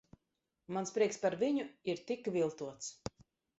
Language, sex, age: Latvian, female, 30-39